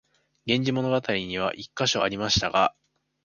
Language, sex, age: Japanese, male, 19-29